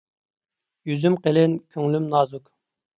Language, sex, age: Uyghur, male, 30-39